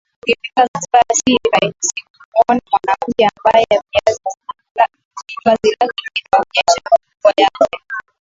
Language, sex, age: Swahili, female, 19-29